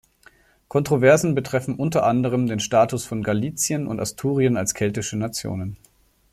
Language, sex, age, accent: German, male, 40-49, Deutschland Deutsch